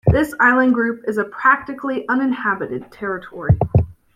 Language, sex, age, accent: English, female, under 19, United States English